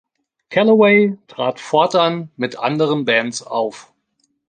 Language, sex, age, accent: German, male, 40-49, Deutschland Deutsch